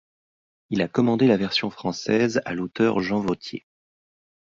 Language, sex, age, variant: French, male, 30-39, Français de métropole